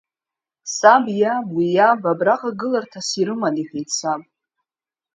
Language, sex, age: Abkhazian, female, 30-39